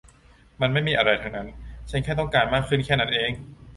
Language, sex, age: Thai, male, under 19